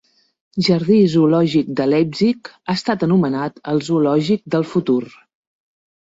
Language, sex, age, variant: Catalan, female, 50-59, Central